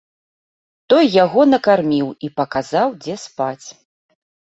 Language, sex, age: Belarusian, female, 40-49